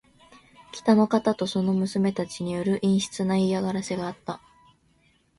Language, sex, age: Japanese, female, under 19